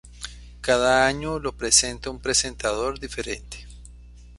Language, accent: Spanish, Andino-Pacífico: Colombia, Perú, Ecuador, oeste de Bolivia y Venezuela andina